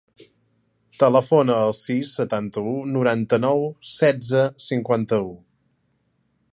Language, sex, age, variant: Catalan, male, 19-29, Central